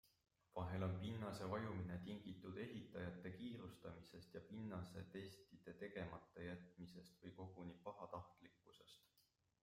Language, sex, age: Estonian, male, 30-39